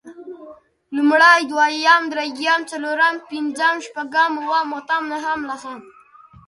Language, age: Pashto, 19-29